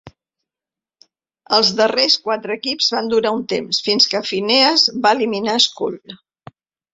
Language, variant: Catalan, Central